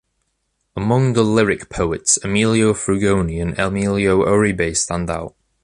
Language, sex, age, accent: English, male, under 19, England English